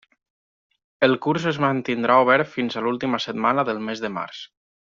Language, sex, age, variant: Catalan, male, 19-29, Nord-Occidental